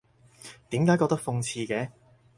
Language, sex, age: Cantonese, male, 30-39